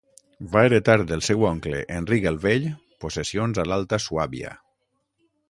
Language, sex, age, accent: Catalan, male, 40-49, valencià